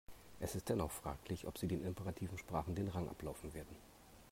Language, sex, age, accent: German, male, 40-49, Deutschland Deutsch